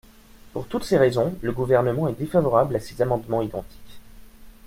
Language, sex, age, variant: French, male, 19-29, Français de métropole